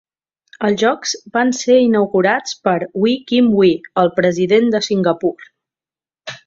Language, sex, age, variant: Catalan, female, 19-29, Central